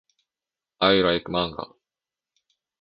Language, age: Japanese, under 19